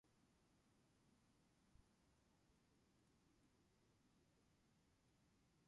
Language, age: English, 19-29